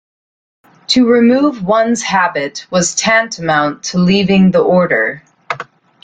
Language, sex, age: English, female, 30-39